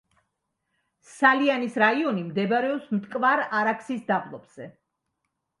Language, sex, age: Georgian, female, 60-69